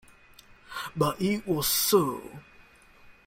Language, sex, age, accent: English, male, 19-29, Malaysian English